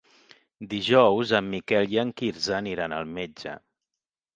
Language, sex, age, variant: Catalan, male, 40-49, Central